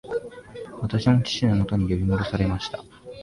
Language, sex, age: Japanese, male, 19-29